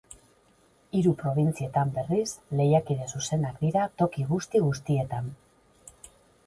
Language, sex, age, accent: Basque, female, 50-59, Mendebalekoa (Araba, Bizkaia, Gipuzkoako mendebaleko herri batzuk)